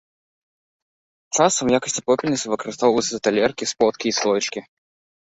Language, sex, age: Belarusian, male, under 19